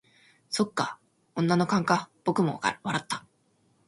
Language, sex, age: Japanese, female, under 19